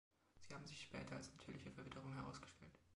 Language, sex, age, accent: German, male, 19-29, Deutschland Deutsch